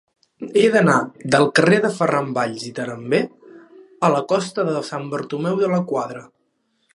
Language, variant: Catalan, Central